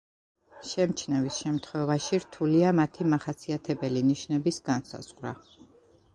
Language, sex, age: Georgian, female, 30-39